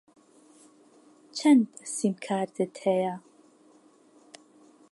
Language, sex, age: Central Kurdish, female, 19-29